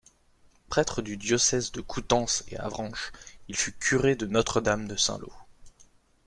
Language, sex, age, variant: French, male, 19-29, Français de métropole